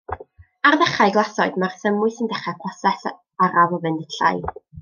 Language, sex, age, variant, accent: Welsh, female, 19-29, North-Eastern Welsh, Y Deyrnas Unedig Cymraeg